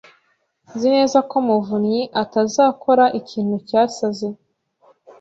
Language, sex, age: Kinyarwanda, female, 19-29